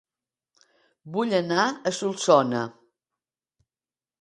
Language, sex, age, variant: Catalan, female, 60-69, Central